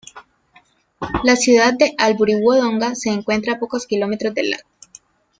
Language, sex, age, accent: Spanish, female, 19-29, Andino-Pacífico: Colombia, Perú, Ecuador, oeste de Bolivia y Venezuela andina